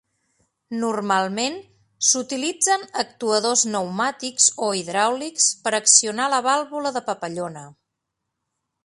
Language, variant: Catalan, Central